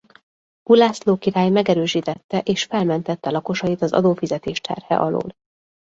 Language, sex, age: Hungarian, female, 30-39